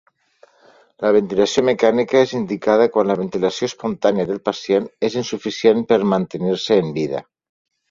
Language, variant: Catalan, Septentrional